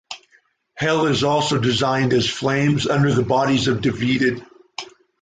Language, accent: English, United States English